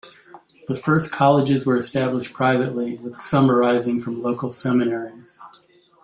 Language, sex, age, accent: English, male, 60-69, United States English